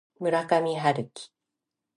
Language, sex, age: Japanese, female, 50-59